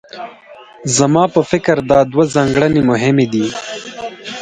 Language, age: Pashto, 19-29